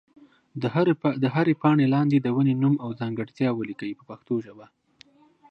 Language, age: Pashto, 19-29